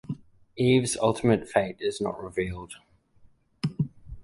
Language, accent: English, Australian English